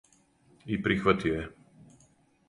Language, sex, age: Serbian, male, 50-59